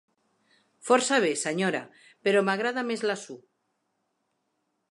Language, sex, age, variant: Catalan, female, 50-59, Central